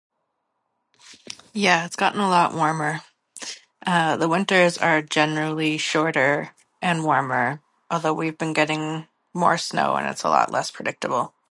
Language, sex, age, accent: English, female, 40-49, Canadian English